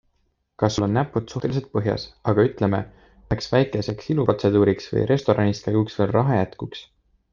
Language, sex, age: Estonian, male, 19-29